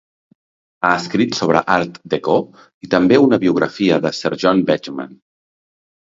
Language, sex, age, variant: Catalan, male, 40-49, Central